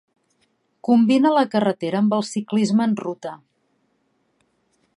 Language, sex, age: Catalan, female, 40-49